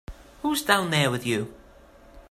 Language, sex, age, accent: English, male, 50-59, Welsh English